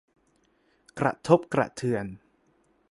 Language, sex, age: Thai, male, 19-29